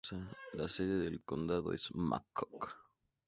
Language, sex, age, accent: Spanish, male, 19-29, México